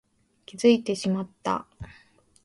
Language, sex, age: Japanese, female, 19-29